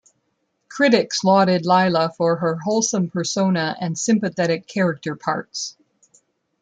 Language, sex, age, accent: English, female, 50-59, United States English